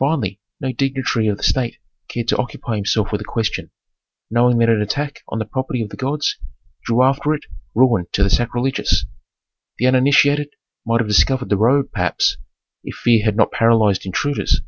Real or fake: real